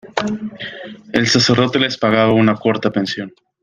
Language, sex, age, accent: Spanish, male, 19-29, Andino-Pacífico: Colombia, Perú, Ecuador, oeste de Bolivia y Venezuela andina